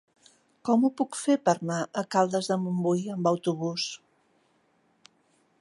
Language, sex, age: Catalan, female, 50-59